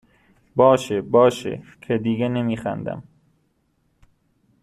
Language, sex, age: Persian, male, 19-29